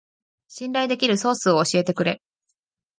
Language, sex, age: Japanese, female, under 19